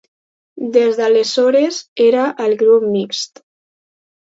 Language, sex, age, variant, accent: Catalan, female, under 19, Alacantí, valencià